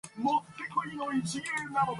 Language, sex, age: English, female, 19-29